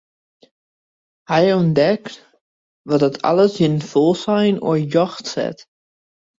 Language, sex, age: Western Frisian, male, 19-29